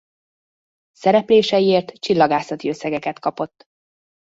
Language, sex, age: Hungarian, female, 40-49